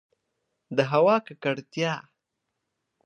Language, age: Pashto, 19-29